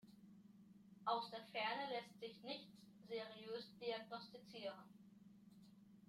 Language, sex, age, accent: German, male, under 19, Deutschland Deutsch